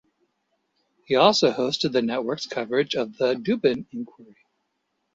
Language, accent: English, United States English